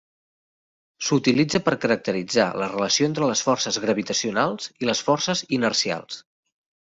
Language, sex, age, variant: Catalan, male, 30-39, Central